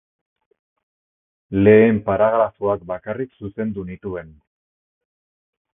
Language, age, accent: Basque, 60-69, Erdialdekoa edo Nafarra (Gipuzkoa, Nafarroa)